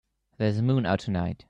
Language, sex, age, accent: English, male, under 19, England English